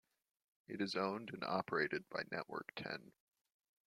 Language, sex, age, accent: English, male, under 19, United States English